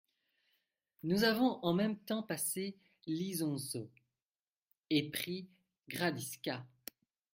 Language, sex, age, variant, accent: French, male, 19-29, Français d'Europe, Français de Belgique